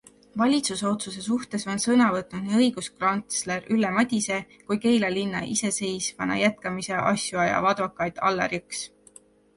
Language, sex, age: Estonian, female, 19-29